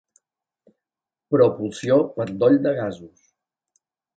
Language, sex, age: Catalan, male, 50-59